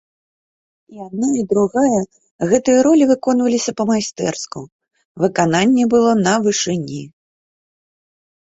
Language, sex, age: Belarusian, female, 30-39